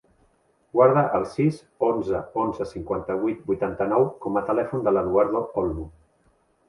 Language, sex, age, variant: Catalan, male, 40-49, Central